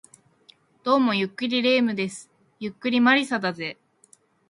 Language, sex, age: Japanese, female, 19-29